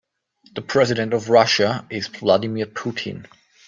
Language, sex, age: English, male, 19-29